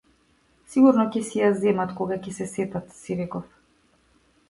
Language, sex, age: Macedonian, female, 40-49